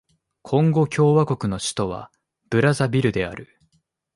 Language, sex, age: Japanese, male, 19-29